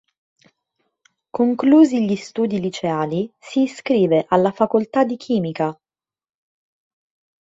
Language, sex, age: Italian, female, 19-29